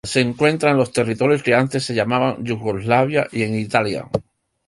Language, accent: Spanish, Caribe: Cuba, Venezuela, Puerto Rico, República Dominicana, Panamá, Colombia caribeña, México caribeño, Costa del golfo de México